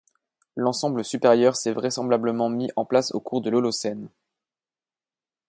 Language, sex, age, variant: French, male, 30-39, Français de métropole